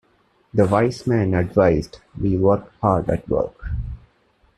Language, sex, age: English, male, 19-29